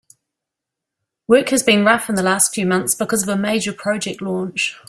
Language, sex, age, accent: English, female, 30-39, New Zealand English